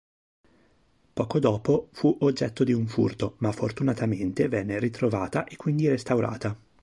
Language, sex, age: Italian, male, 30-39